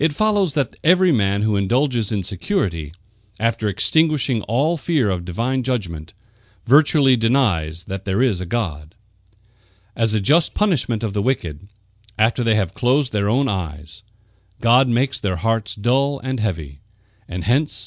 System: none